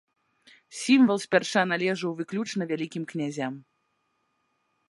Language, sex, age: Belarusian, female, 30-39